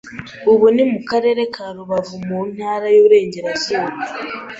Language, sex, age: Kinyarwanda, female, 19-29